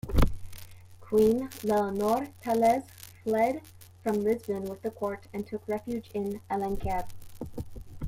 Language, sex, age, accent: English, female, 30-39, United States English